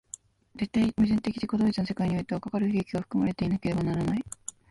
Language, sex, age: Japanese, female, 19-29